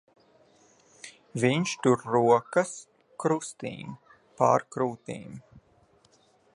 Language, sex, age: Latvian, male, 19-29